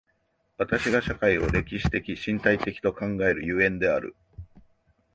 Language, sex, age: Japanese, male, 50-59